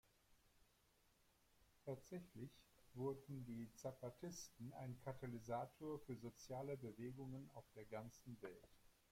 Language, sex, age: German, male, 60-69